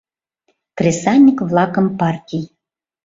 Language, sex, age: Mari, female, 30-39